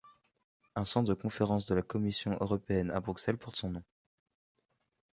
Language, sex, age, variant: French, male, 19-29, Français de métropole